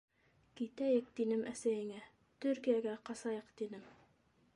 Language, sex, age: Bashkir, female, 30-39